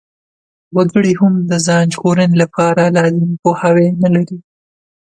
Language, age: Pashto, 19-29